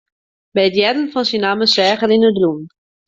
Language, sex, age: Western Frisian, female, 19-29